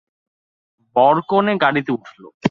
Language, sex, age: Bengali, male, 19-29